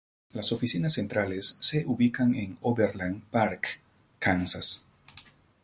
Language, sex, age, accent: Spanish, male, 30-39, Andino-Pacífico: Colombia, Perú, Ecuador, oeste de Bolivia y Venezuela andina